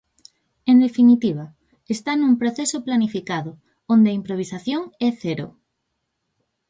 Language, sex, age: Galician, female, 19-29